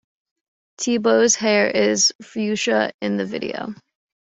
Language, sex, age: English, female, 19-29